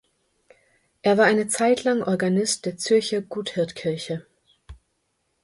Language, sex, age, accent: German, female, 30-39, Deutschland Deutsch